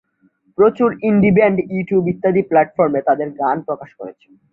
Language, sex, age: Bengali, male, 19-29